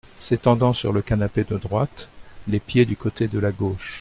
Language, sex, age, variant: French, male, 60-69, Français de métropole